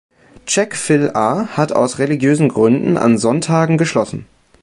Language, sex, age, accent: German, male, 19-29, Deutschland Deutsch